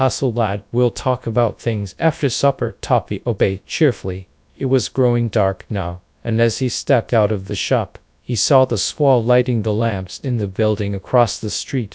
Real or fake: fake